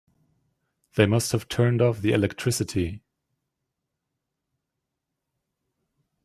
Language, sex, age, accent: English, male, 19-29, England English